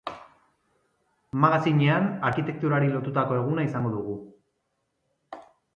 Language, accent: Basque, Mendebalekoa (Araba, Bizkaia, Gipuzkoako mendebaleko herri batzuk)